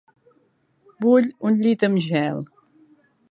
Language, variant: Catalan, Central